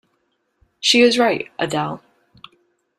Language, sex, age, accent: English, female, 19-29, United States English